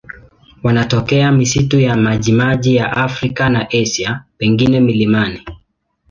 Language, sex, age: Swahili, male, 19-29